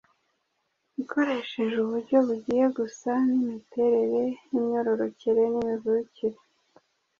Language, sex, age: Kinyarwanda, female, 30-39